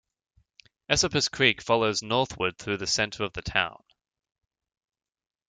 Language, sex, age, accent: English, male, 19-29, Australian English